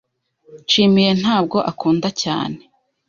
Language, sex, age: Kinyarwanda, female, 19-29